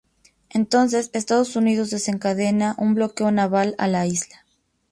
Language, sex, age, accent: Spanish, female, 19-29, México